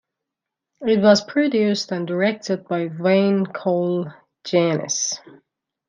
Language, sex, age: English, female, 30-39